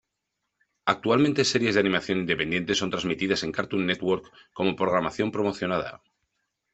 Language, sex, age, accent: Spanish, male, 40-49, España: Centro-Sur peninsular (Madrid, Toledo, Castilla-La Mancha)